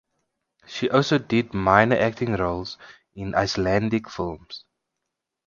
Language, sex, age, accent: English, male, 30-39, Southern African (South Africa, Zimbabwe, Namibia)